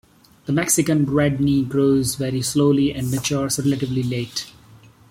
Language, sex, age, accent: English, male, 30-39, India and South Asia (India, Pakistan, Sri Lanka)